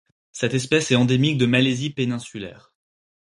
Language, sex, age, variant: French, male, 19-29, Français de métropole